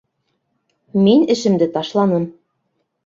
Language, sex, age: Bashkir, female, 30-39